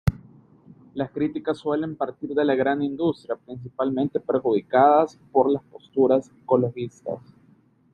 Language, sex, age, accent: Spanish, male, 19-29, América central